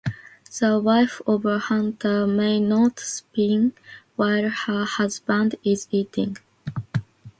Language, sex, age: English, female, 19-29